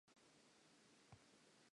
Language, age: Southern Sotho, 19-29